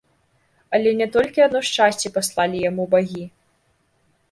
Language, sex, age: Belarusian, female, 19-29